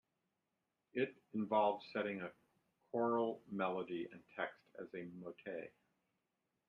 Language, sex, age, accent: English, male, 60-69, United States English